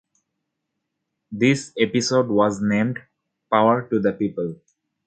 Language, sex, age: English, male, 30-39